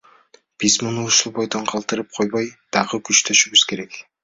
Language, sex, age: Kyrgyz, male, 19-29